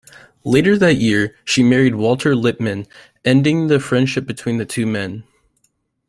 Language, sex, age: English, male, under 19